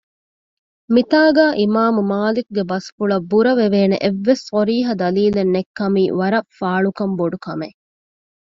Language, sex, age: Divehi, female, 19-29